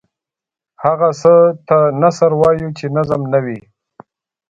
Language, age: Pashto, 40-49